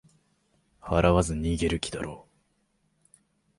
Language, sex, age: Japanese, male, 19-29